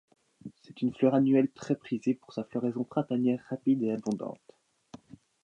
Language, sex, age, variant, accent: French, male, 19-29, Français d'Europe, Français de Suisse